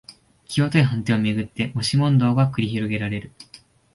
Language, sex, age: Japanese, male, 19-29